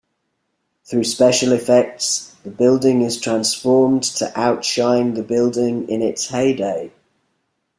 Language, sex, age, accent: English, male, 40-49, England English